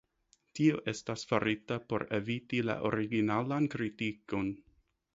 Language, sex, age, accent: Esperanto, male, 19-29, Internacia